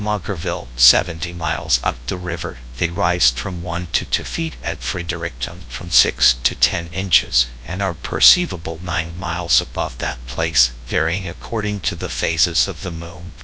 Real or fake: fake